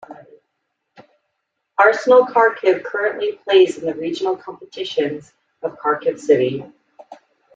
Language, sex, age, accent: English, male, 19-29, United States English